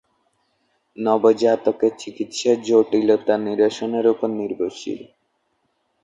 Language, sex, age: Bengali, male, under 19